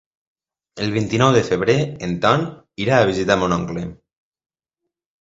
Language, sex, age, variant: Catalan, male, 19-29, Nord-Occidental